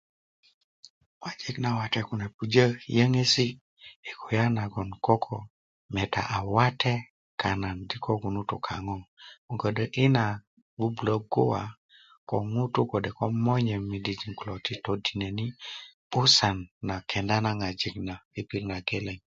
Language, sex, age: Kuku, male, 30-39